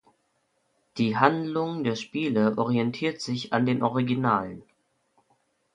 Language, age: German, 19-29